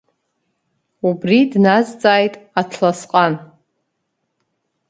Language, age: Abkhazian, 30-39